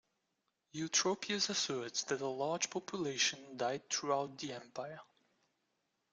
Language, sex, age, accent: English, male, 19-29, United States English